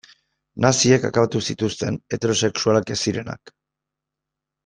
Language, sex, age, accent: Basque, male, 50-59, Mendebalekoa (Araba, Bizkaia, Gipuzkoako mendebaleko herri batzuk)